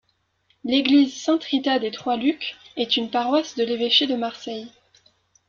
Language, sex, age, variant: French, female, 19-29, Français de métropole